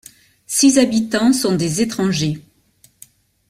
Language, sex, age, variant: French, female, 50-59, Français de métropole